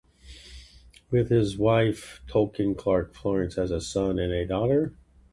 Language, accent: English, United States English